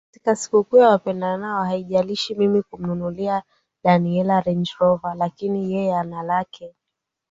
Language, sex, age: Swahili, female, 19-29